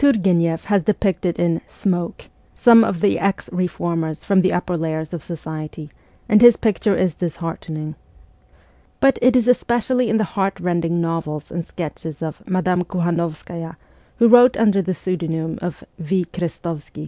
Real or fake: real